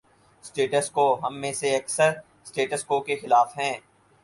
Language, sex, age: Urdu, male, 19-29